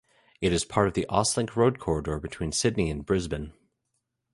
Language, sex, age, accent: English, male, 30-39, Canadian English